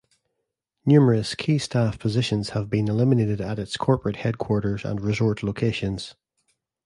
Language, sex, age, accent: English, male, 40-49, Northern Irish